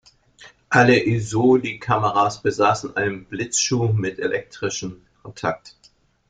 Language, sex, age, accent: German, male, 60-69, Deutschland Deutsch